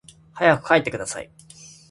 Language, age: Japanese, 19-29